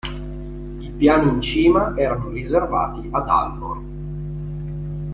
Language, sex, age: Italian, male, 30-39